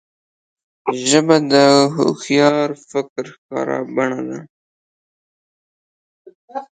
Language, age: Pashto, 19-29